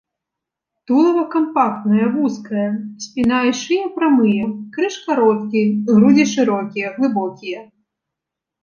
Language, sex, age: Belarusian, female, 19-29